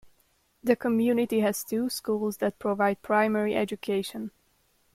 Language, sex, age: English, female, 19-29